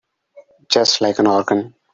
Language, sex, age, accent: English, male, 19-29, India and South Asia (India, Pakistan, Sri Lanka)